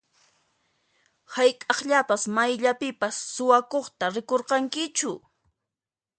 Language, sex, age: Puno Quechua, female, 30-39